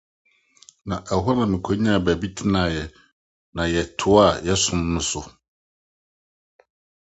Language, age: Akan, 60-69